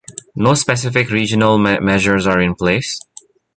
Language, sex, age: English, male, 19-29